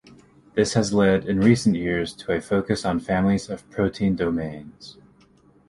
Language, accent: English, United States English